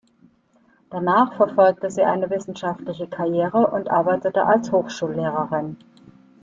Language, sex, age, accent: German, female, 50-59, Deutschland Deutsch